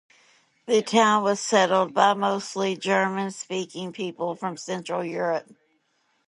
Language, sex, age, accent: English, female, 40-49, United States English